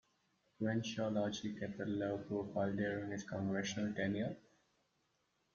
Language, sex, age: English, male, 19-29